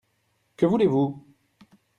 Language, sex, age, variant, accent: French, male, 30-39, Français d'Europe, Français de Belgique